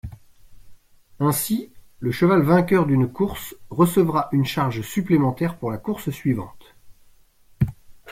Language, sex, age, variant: French, male, 40-49, Français de métropole